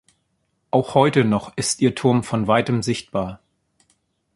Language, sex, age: German, male, 40-49